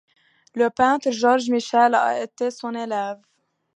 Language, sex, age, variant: French, female, 19-29, Français de métropole